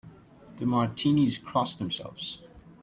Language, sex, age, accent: English, male, 19-29, India and South Asia (India, Pakistan, Sri Lanka)